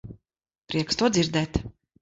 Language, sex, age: Latvian, female, 40-49